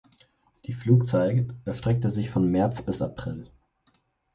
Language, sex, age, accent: German, male, 19-29, Deutschland Deutsch